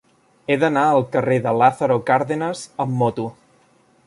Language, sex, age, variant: Catalan, male, 19-29, Central